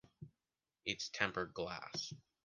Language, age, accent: English, 30-39, Canadian English